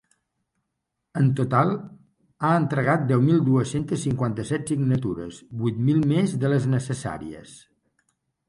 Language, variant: Catalan, Central